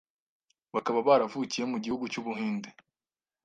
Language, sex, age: Kinyarwanda, male, 19-29